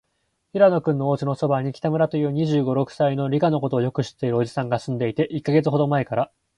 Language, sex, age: Japanese, male, 19-29